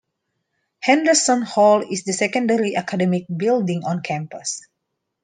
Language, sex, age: English, female, 30-39